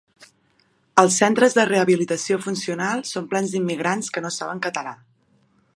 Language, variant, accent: Catalan, Central, central